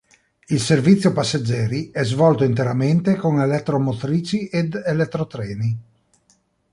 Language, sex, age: Italian, male, 40-49